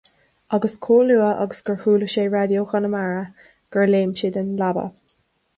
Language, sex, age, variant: Irish, female, 19-29, Gaeilge na Mumhan